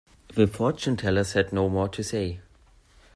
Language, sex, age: English, male, under 19